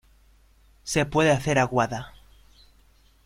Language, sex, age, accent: Spanish, male, 19-29, España: Centro-Sur peninsular (Madrid, Toledo, Castilla-La Mancha)